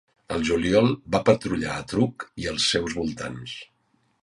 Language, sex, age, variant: Catalan, male, 50-59, Central